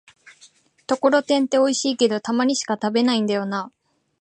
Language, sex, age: Japanese, female, 19-29